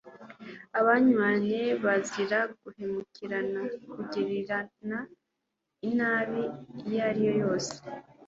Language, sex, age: Kinyarwanda, female, 19-29